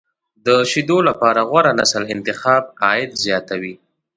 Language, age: Pashto, 19-29